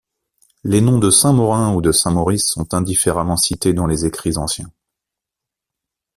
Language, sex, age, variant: French, male, 40-49, Français de métropole